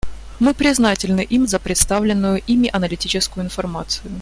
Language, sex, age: Russian, female, 19-29